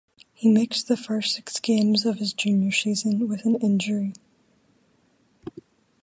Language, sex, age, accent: English, female, 19-29, Irish English